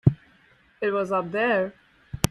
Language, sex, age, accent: English, female, 19-29, India and South Asia (India, Pakistan, Sri Lanka)